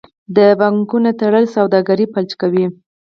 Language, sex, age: Pashto, female, 19-29